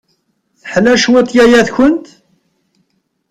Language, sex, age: Kabyle, male, 50-59